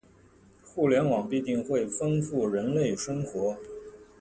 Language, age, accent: Chinese, 40-49, 出生地：上海市